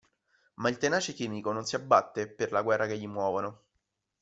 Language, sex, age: Italian, male, 19-29